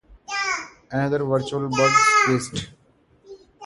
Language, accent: English, India and South Asia (India, Pakistan, Sri Lanka)